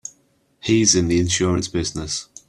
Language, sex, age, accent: English, male, 30-39, England English